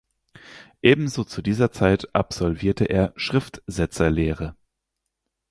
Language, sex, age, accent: German, male, 19-29, Deutschland Deutsch